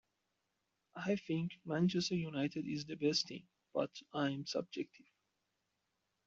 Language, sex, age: English, male, 19-29